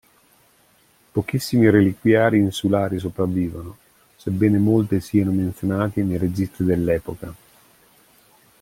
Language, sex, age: Italian, male, 50-59